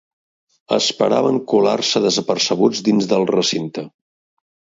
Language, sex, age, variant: Catalan, male, 50-59, Central